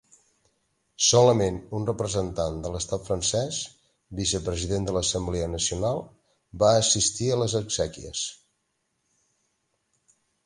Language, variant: Catalan, Nord-Occidental